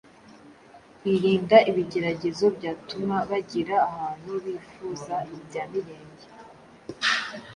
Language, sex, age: Kinyarwanda, female, under 19